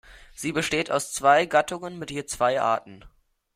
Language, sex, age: German, male, under 19